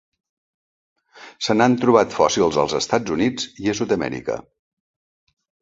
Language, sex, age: Catalan, male, 50-59